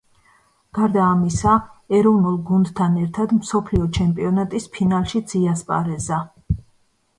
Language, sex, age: Georgian, female, 40-49